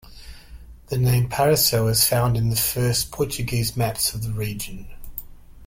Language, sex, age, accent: English, male, 50-59, Australian English